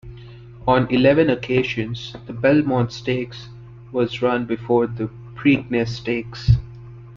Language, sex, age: English, male, 19-29